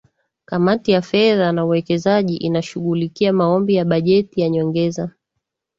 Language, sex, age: Swahili, female, 30-39